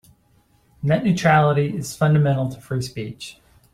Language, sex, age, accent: English, male, 40-49, United States English